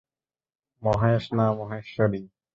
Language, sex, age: Bengali, male, 19-29